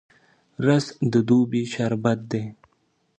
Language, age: Pashto, 19-29